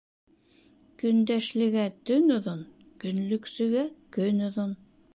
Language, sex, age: Bashkir, female, 50-59